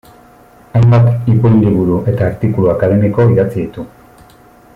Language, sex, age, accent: Basque, male, 40-49, Mendebalekoa (Araba, Bizkaia, Gipuzkoako mendebaleko herri batzuk)